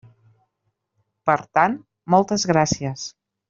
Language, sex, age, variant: Catalan, female, 50-59, Central